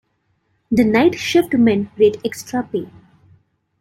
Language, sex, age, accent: English, female, 19-29, India and South Asia (India, Pakistan, Sri Lanka)